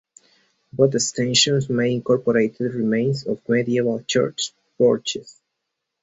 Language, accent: English, United States English